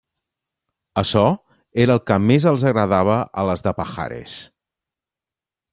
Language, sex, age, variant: Catalan, male, 40-49, Central